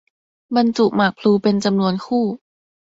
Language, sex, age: Thai, female, under 19